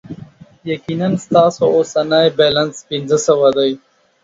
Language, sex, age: Pashto, male, 19-29